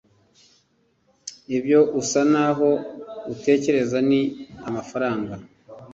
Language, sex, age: Kinyarwanda, male, 40-49